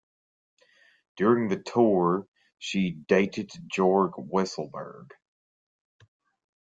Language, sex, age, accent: English, male, 30-39, United States English